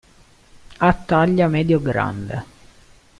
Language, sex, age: Italian, male, 19-29